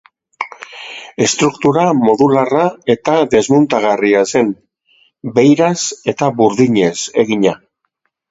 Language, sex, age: Basque, male, 60-69